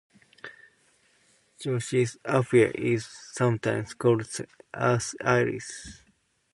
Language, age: English, 30-39